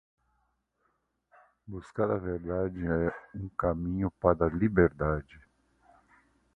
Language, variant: Portuguese, Portuguese (Brasil)